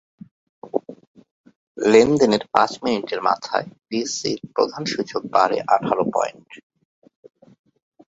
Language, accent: Bengali, শুদ্ধ; চলিত